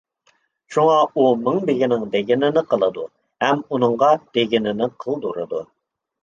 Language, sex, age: Uyghur, male, 19-29